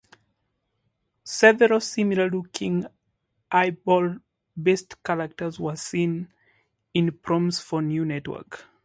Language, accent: English, England English